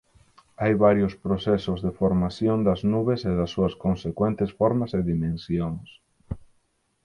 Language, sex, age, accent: Galician, male, 30-39, Atlántico (seseo e gheada)